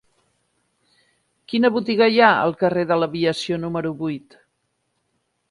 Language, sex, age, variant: Catalan, female, 50-59, Central